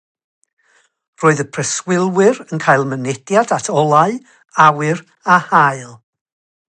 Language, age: Welsh, 60-69